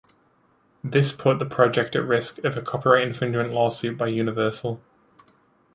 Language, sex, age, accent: English, male, 19-29, England English